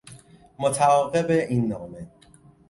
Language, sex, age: Persian, male, 19-29